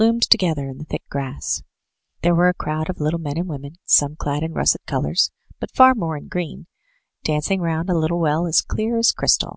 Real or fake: real